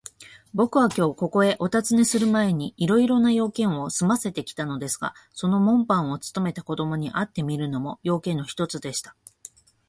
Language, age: Japanese, 40-49